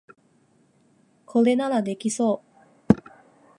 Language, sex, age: Japanese, female, 19-29